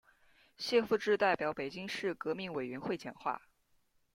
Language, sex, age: Chinese, female, 19-29